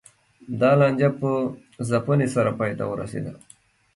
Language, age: Pashto, 19-29